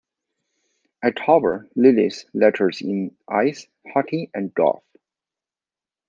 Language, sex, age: English, male, 40-49